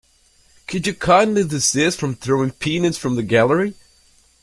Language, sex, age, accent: English, male, under 19, United States English